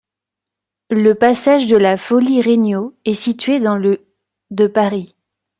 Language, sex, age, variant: French, female, 19-29, Français de métropole